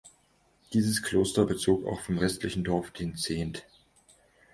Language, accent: German, Deutschland Deutsch